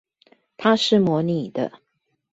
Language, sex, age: Chinese, female, 50-59